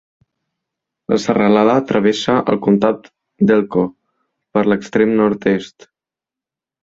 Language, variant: Catalan, Central